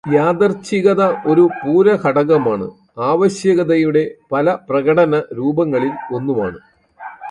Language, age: Malayalam, 60-69